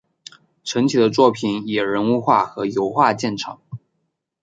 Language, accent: Chinese, 出生地：浙江省